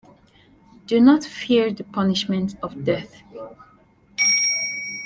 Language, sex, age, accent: English, female, 19-29, England English